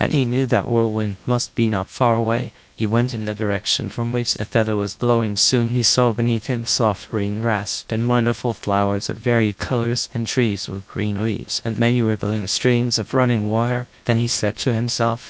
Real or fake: fake